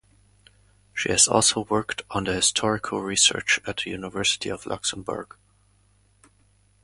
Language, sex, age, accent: English, male, 19-29, United States English